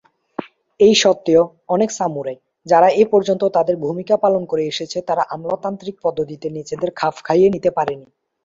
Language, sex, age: Bengali, male, under 19